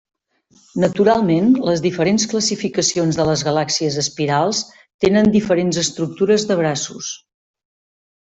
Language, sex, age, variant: Catalan, female, 50-59, Central